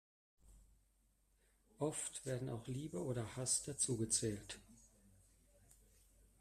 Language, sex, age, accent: German, male, 60-69, Deutschland Deutsch